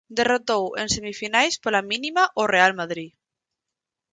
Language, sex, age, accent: Galician, female, 19-29, Normativo (estándar)